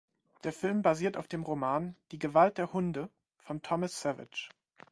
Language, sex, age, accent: German, male, 19-29, Deutschland Deutsch